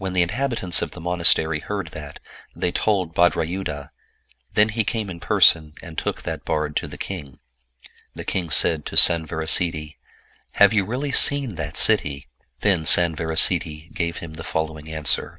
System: none